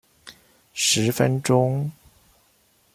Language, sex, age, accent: Chinese, male, 40-49, 出生地：臺中市